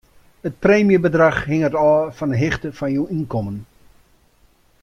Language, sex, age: Western Frisian, male, 60-69